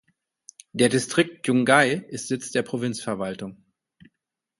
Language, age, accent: German, 40-49, Deutschland Deutsch